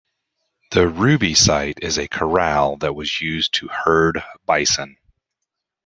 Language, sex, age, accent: English, male, 40-49, United States English